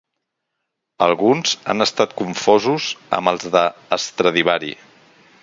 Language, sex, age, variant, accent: Catalan, male, 50-59, Central, Barceloní